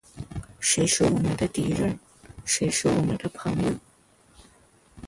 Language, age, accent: Chinese, under 19, 出生地：福建省